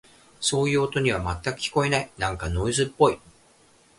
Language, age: Japanese, 40-49